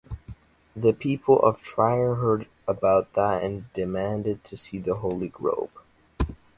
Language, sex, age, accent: English, male, under 19, United States English